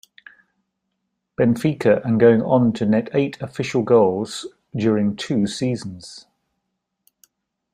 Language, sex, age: English, male, 60-69